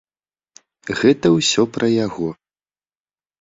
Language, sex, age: Belarusian, male, 19-29